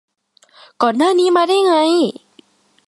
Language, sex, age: Thai, female, 19-29